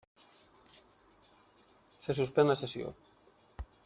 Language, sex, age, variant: Catalan, male, 30-39, Nord-Occidental